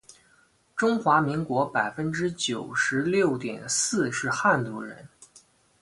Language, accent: Chinese, 出生地：山东省